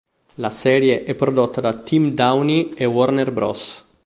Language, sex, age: Italian, male, 19-29